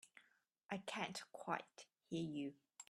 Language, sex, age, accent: English, female, 19-29, England English